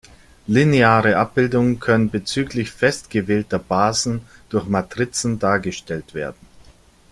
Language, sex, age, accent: German, male, 40-49, Deutschland Deutsch